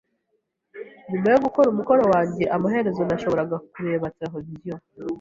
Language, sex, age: Kinyarwanda, female, 19-29